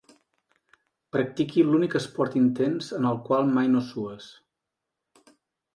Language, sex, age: Catalan, male, 40-49